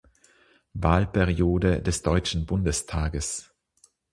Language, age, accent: German, 40-49, Österreichisches Deutsch